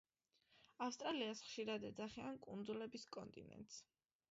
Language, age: Georgian, under 19